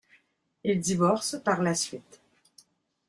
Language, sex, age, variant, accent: French, female, 50-59, Français d'Amérique du Nord, Français du Canada